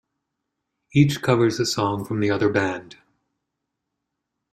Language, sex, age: English, male, 60-69